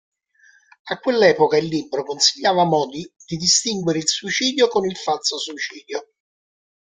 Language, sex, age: Italian, male, 60-69